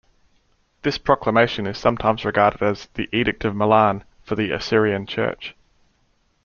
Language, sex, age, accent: English, male, 40-49, Australian English